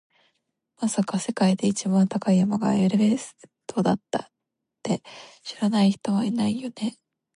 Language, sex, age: Japanese, female, 19-29